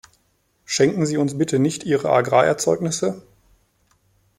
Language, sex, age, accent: German, male, 30-39, Deutschland Deutsch